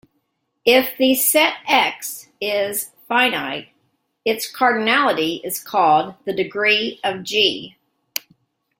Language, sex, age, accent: English, female, 60-69, United States English